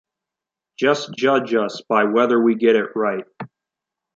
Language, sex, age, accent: English, male, under 19, United States English